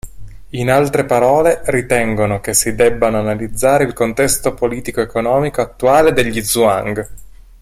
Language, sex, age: Italian, male, 30-39